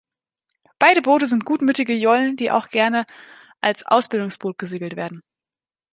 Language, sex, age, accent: German, male, 19-29, Deutschland Deutsch